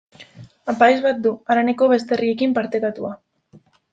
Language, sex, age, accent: Basque, female, 19-29, Mendebalekoa (Araba, Bizkaia, Gipuzkoako mendebaleko herri batzuk)